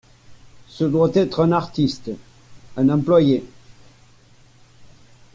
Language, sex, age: French, male, 60-69